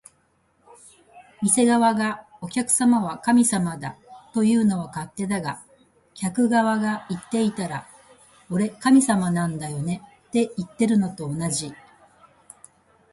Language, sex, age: Japanese, female, 60-69